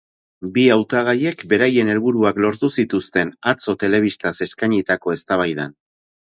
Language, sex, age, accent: Basque, male, 50-59, Erdialdekoa edo Nafarra (Gipuzkoa, Nafarroa)